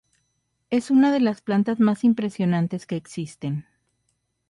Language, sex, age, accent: Spanish, female, 30-39, México